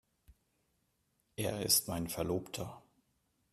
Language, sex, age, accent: German, male, 40-49, Deutschland Deutsch